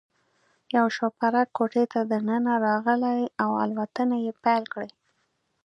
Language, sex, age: Pashto, female, 19-29